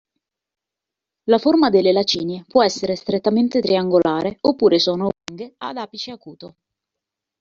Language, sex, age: Italian, female, 40-49